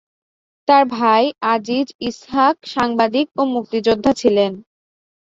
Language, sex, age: Bengali, female, 19-29